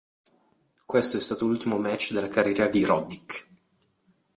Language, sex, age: Italian, male, 30-39